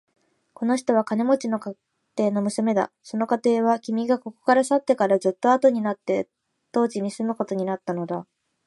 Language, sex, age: Japanese, female, 19-29